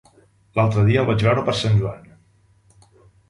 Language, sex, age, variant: Catalan, male, 50-59, Central